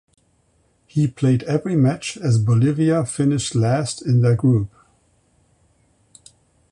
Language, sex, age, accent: English, male, 60-69, United States English